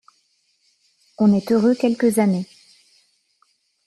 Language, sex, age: French, female, 40-49